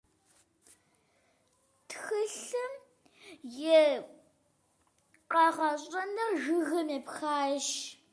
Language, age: Kabardian, under 19